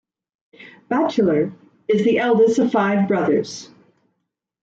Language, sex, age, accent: English, female, 40-49, Canadian English